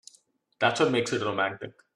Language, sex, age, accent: English, male, 19-29, India and South Asia (India, Pakistan, Sri Lanka)